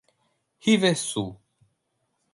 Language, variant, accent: Portuguese, Portuguese (Brasil), Paulista